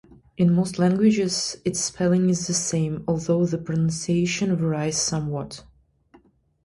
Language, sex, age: English, female, 30-39